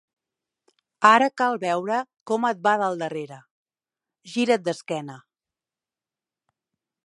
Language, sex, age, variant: Catalan, female, 40-49, Central